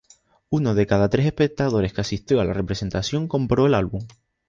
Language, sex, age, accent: Spanish, male, 19-29, España: Islas Canarias